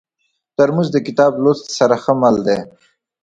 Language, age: Pashto, 19-29